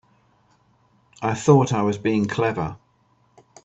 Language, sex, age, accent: English, male, 60-69, England English